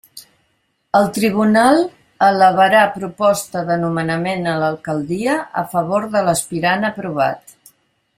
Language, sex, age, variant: Catalan, female, 60-69, Central